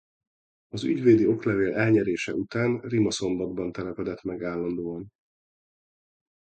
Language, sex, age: Hungarian, male, 40-49